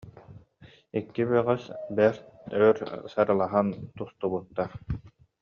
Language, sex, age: Yakut, male, 30-39